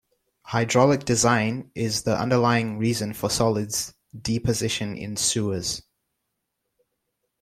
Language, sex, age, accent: English, male, 19-29, England English